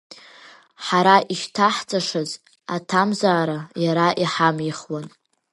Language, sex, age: Abkhazian, female, under 19